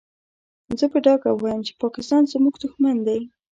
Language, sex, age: Pashto, female, under 19